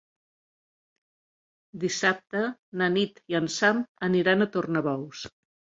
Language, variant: Catalan, Central